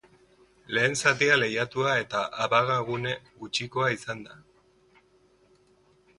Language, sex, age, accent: Basque, male, 40-49, Mendebalekoa (Araba, Bizkaia, Gipuzkoako mendebaleko herri batzuk)